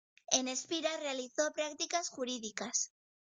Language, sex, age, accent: Spanish, female, under 19, España: Norte peninsular (Asturias, Castilla y León, Cantabria, País Vasco, Navarra, Aragón, La Rioja, Guadalajara, Cuenca)